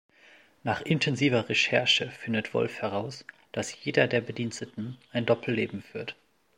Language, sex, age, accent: German, male, 19-29, Deutschland Deutsch